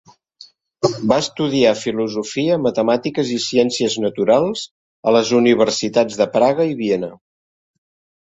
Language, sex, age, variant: Catalan, male, 60-69, Central